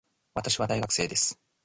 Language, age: Japanese, 19-29